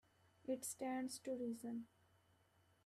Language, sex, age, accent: English, female, 19-29, India and South Asia (India, Pakistan, Sri Lanka)